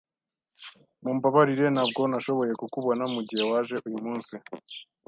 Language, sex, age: Kinyarwanda, male, 19-29